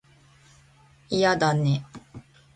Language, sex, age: Japanese, female, 19-29